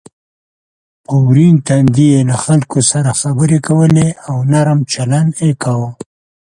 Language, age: Pashto, 70-79